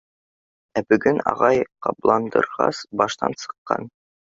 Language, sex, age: Bashkir, male, under 19